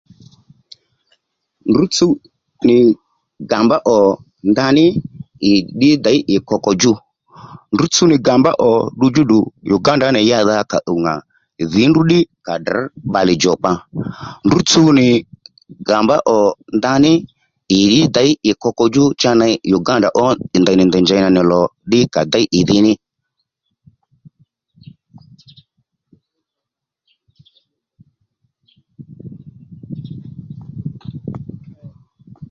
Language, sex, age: Lendu, male, 60-69